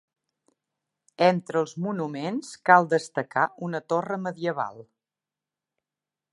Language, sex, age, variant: Catalan, female, 50-59, Nord-Occidental